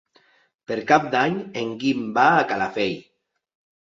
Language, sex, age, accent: Catalan, male, 30-39, valencià